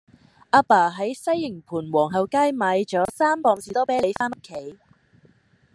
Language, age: Cantonese, 19-29